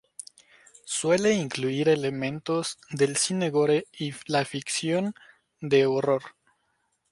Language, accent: Spanish, México